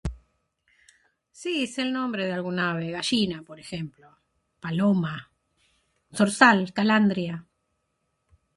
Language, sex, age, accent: Spanish, female, 60-69, Rioplatense: Argentina, Uruguay, este de Bolivia, Paraguay